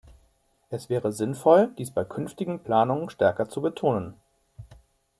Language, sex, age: German, male, 50-59